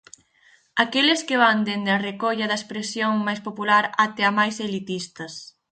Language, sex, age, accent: Galician, female, 19-29, Atlántico (seseo e gheada)